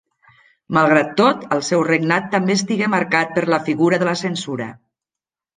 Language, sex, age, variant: Catalan, female, 40-49, Nord-Occidental